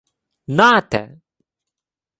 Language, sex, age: Ukrainian, male, 19-29